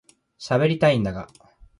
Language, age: Japanese, 19-29